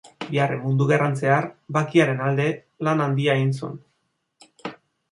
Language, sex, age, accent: Basque, male, 30-39, Erdialdekoa edo Nafarra (Gipuzkoa, Nafarroa)